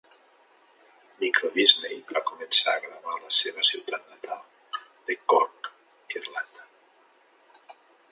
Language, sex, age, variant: Catalan, male, 50-59, Central